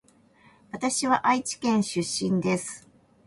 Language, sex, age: Japanese, female, 40-49